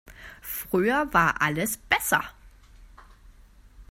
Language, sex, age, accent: German, female, 19-29, Deutschland Deutsch